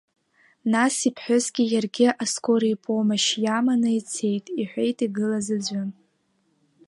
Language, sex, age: Abkhazian, female, under 19